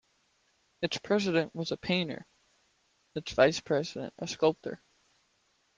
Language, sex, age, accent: English, male, 19-29, United States English